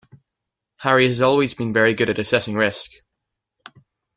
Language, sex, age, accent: English, male, under 19, Irish English